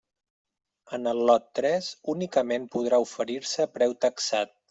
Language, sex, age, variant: Catalan, male, 30-39, Central